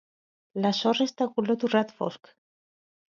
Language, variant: Catalan, Central